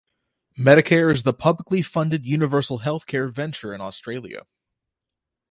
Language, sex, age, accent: English, male, 19-29, United States English